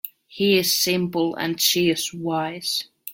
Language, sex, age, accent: English, female, 19-29, England English